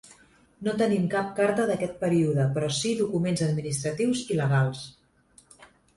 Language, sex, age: Catalan, female, 40-49